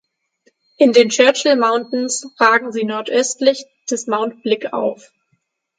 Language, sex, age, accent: German, female, 19-29, Deutschland Deutsch; Hochdeutsch